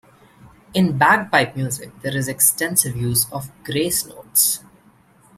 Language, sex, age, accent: English, male, 19-29, India and South Asia (India, Pakistan, Sri Lanka)